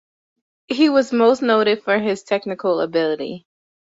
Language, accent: English, United States English